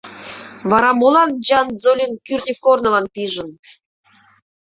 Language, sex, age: Mari, female, 30-39